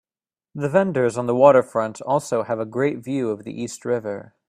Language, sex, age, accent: English, male, 19-29, United States English